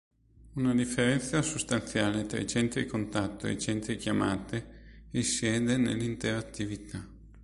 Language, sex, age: Italian, male, 19-29